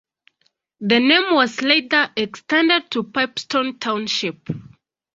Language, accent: English, England English